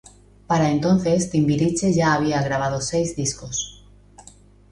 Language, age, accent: Spanish, 40-49, España: Centro-Sur peninsular (Madrid, Toledo, Castilla-La Mancha)